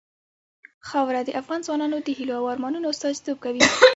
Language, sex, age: Pashto, female, 19-29